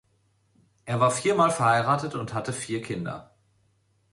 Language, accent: German, Deutschland Deutsch